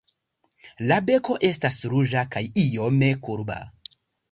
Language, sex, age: Esperanto, male, 19-29